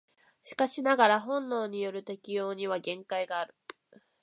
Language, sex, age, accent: Japanese, female, 19-29, 標準語